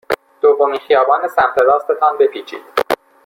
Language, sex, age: Persian, male, 19-29